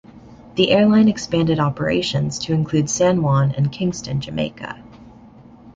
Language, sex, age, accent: English, male, under 19, United States English